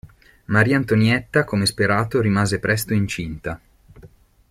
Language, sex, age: Italian, male, 30-39